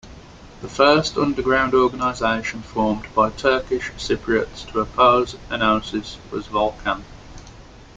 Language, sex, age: English, male, 19-29